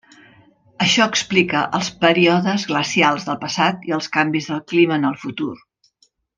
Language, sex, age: Catalan, female, 60-69